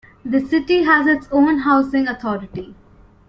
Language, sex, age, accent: English, female, 19-29, India and South Asia (India, Pakistan, Sri Lanka)